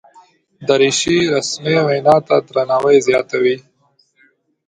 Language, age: Pashto, 19-29